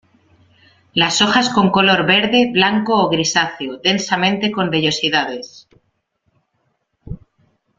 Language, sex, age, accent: Spanish, female, 30-39, España: Centro-Sur peninsular (Madrid, Toledo, Castilla-La Mancha)